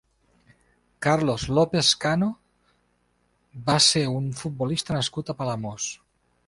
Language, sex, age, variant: Catalan, male, 50-59, Nord-Occidental